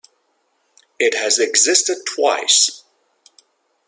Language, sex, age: English, male, 30-39